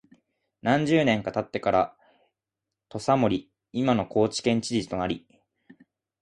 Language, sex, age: Japanese, male, 19-29